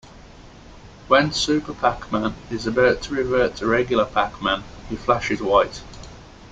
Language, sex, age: English, male, 19-29